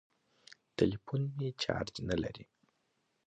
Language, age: Pashto, 19-29